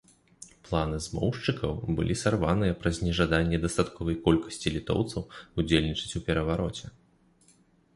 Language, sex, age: Belarusian, male, 19-29